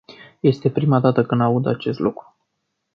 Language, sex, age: Romanian, male, 19-29